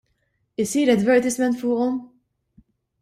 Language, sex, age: Maltese, female, 19-29